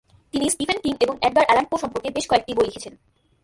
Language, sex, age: Bengali, female, 19-29